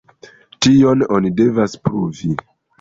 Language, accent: Esperanto, Internacia